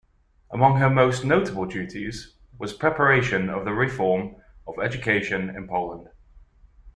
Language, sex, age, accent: English, male, 19-29, England English